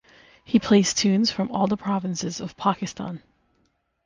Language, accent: English, United States English; Canadian English